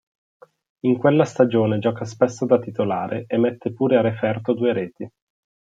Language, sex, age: Italian, male, 19-29